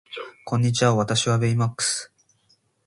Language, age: Japanese, 19-29